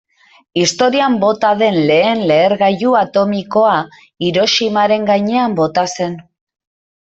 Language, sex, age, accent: Basque, female, 30-39, Mendebalekoa (Araba, Bizkaia, Gipuzkoako mendebaleko herri batzuk)